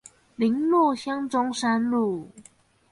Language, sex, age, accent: Chinese, female, under 19, 出生地：新北市